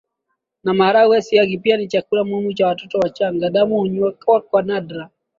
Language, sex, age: Swahili, male, 19-29